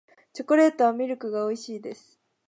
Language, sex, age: Japanese, female, 19-29